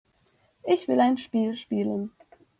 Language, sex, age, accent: German, female, 19-29, Deutschland Deutsch